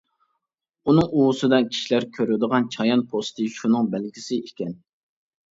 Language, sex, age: Uyghur, male, 19-29